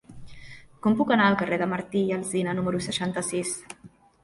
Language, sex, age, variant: Catalan, female, 19-29, Central